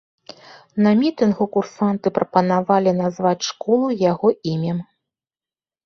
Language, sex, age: Belarusian, female, 50-59